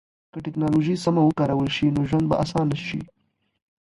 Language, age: Pashto, under 19